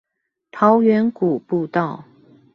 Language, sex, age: Chinese, female, 50-59